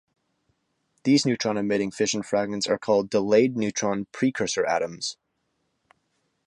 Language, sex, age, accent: English, male, 19-29, United States English